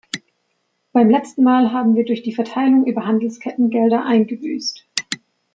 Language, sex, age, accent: German, female, 19-29, Deutschland Deutsch